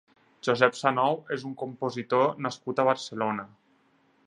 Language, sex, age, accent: Catalan, male, 30-39, Tortosí